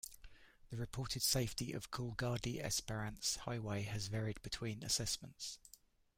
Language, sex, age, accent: English, male, 50-59, England English